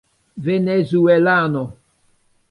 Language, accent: Esperanto, Internacia